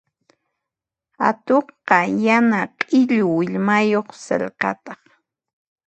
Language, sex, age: Puno Quechua, female, 30-39